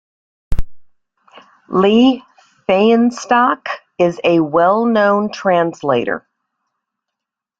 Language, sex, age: English, female, 60-69